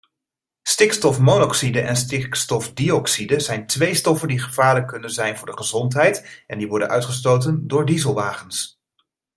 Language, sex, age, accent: Dutch, male, 30-39, Nederlands Nederlands